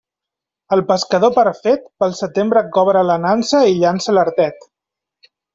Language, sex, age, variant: Catalan, male, 30-39, Central